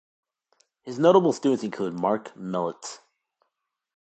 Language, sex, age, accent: English, male, under 19, United States English